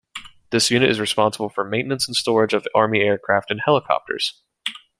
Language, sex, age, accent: English, male, 19-29, United States English